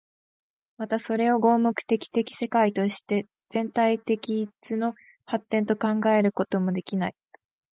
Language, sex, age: Japanese, female, 19-29